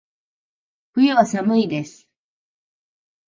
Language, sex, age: Japanese, female, 50-59